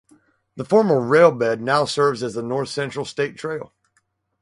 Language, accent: English, United States English